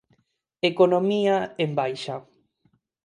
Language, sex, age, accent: Galician, male, 19-29, Neofalante